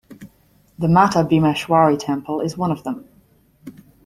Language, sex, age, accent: English, female, 40-49, Irish English